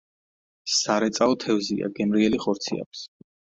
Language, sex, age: Georgian, male, 30-39